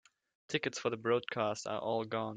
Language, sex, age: English, male, under 19